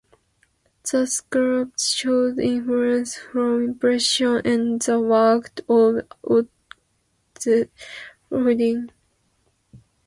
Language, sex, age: English, female, 19-29